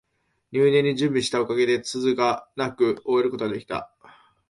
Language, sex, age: Japanese, male, 19-29